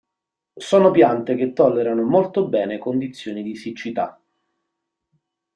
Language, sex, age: Italian, male, 30-39